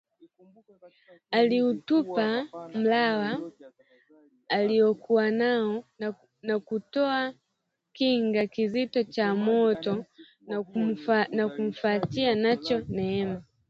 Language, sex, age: Swahili, female, 19-29